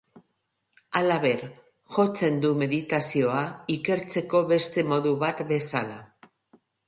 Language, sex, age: Basque, female, 50-59